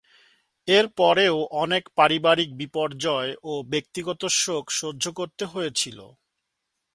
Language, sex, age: Bengali, male, 30-39